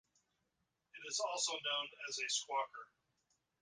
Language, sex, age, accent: English, male, 50-59, United States English